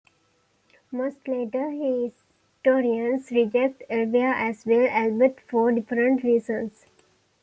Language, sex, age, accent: English, female, 19-29, United States English